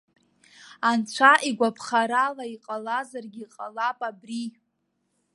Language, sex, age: Abkhazian, female, under 19